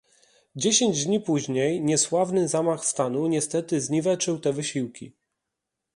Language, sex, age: Polish, male, 30-39